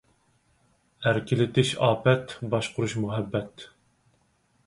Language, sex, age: Uyghur, male, 30-39